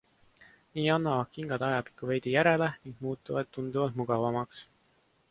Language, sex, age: Estonian, male, 19-29